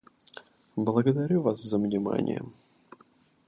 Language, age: Russian, 30-39